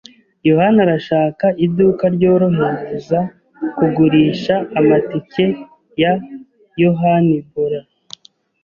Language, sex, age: Kinyarwanda, male, 30-39